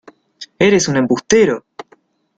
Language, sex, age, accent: Spanish, male, 19-29, Rioplatense: Argentina, Uruguay, este de Bolivia, Paraguay